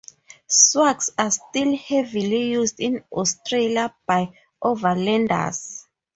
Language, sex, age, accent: English, female, 30-39, Southern African (South Africa, Zimbabwe, Namibia)